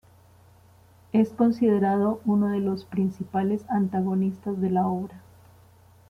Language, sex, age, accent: Spanish, female, 40-49, Andino-Pacífico: Colombia, Perú, Ecuador, oeste de Bolivia y Venezuela andina